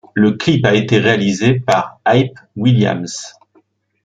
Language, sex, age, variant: French, male, 60-69, Français de métropole